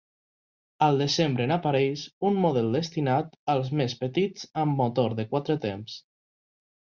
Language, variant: Catalan, Nord-Occidental